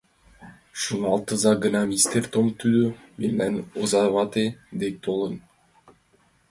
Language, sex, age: Mari, male, under 19